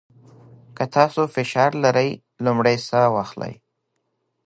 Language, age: Pashto, 30-39